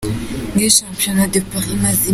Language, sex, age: Kinyarwanda, female, under 19